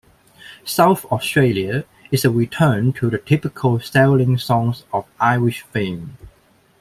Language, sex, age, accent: English, male, 19-29, Hong Kong English